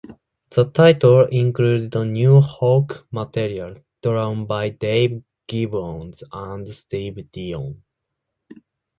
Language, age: English, 19-29